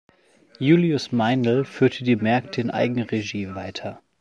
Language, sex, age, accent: German, male, 19-29, Deutschland Deutsch